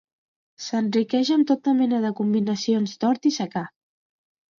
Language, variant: Catalan, Central